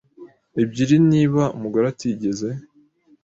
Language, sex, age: Kinyarwanda, male, 19-29